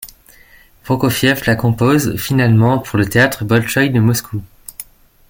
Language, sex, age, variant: French, male, 19-29, Français de métropole